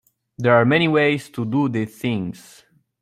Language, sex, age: English, male, 19-29